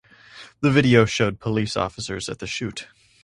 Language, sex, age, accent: English, male, under 19, United States English